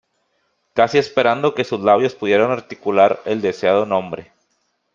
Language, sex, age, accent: Spanish, male, 30-39, México